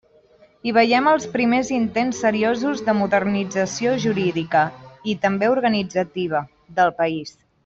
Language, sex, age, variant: Catalan, female, 19-29, Central